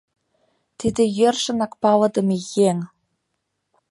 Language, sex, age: Mari, female, 19-29